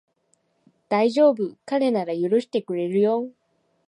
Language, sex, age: Japanese, female, under 19